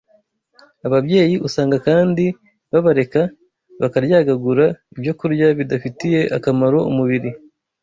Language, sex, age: Kinyarwanda, male, 19-29